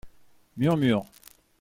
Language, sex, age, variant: French, male, 40-49, Français de métropole